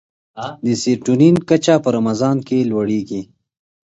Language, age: Pashto, 19-29